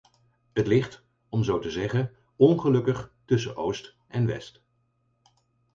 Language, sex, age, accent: Dutch, male, 50-59, Nederlands Nederlands